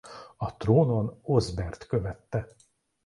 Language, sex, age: Hungarian, male, 30-39